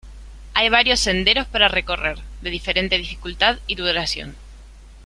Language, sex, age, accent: Spanish, female, 19-29, Rioplatense: Argentina, Uruguay, este de Bolivia, Paraguay